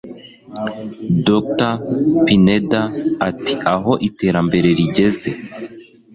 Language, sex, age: Kinyarwanda, male, 19-29